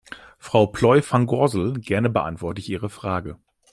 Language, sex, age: German, male, 19-29